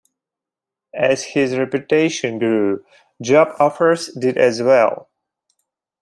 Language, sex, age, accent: English, male, 30-39, United States English